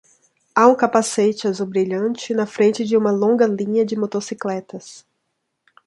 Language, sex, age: Portuguese, female, 40-49